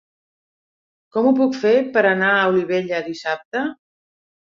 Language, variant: Catalan, Central